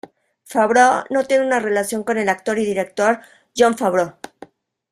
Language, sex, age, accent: Spanish, female, 40-49, México